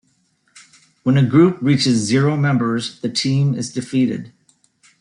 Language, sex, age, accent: English, male, 50-59, United States English